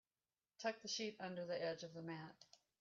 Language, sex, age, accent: English, female, 60-69, United States English